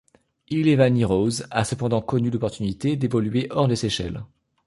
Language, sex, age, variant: French, male, 19-29, Français de métropole